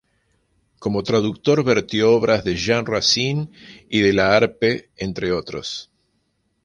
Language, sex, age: Spanish, male, 50-59